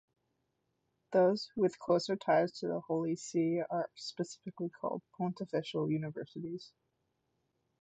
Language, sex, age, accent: English, female, under 19, United States English